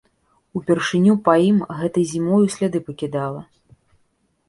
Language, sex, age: Belarusian, female, 30-39